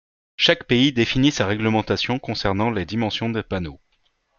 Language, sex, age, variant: French, male, 19-29, Français de métropole